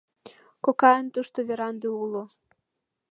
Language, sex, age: Mari, female, under 19